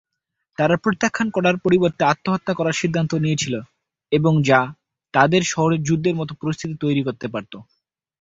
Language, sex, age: Bengali, male, 19-29